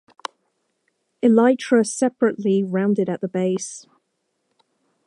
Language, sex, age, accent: English, female, 19-29, England English